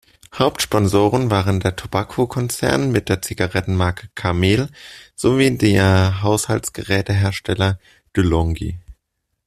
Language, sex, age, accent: German, male, 19-29, Deutschland Deutsch